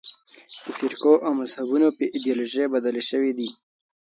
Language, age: Pashto, 19-29